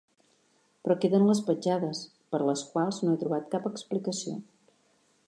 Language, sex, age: Catalan, female, 50-59